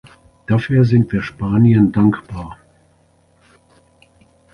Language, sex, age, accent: German, male, 60-69, Deutschland Deutsch